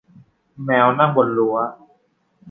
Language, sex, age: Thai, male, under 19